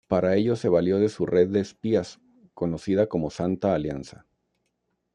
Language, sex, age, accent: Spanish, male, 40-49, México